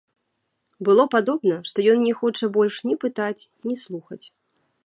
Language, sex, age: Belarusian, female, 30-39